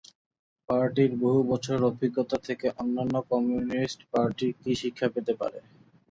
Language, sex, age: Bengali, male, 19-29